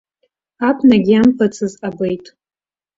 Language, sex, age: Abkhazian, female, 19-29